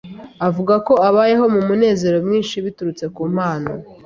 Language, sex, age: Kinyarwanda, female, 30-39